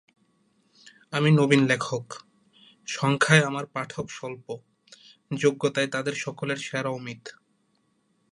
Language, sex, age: Bengali, male, 19-29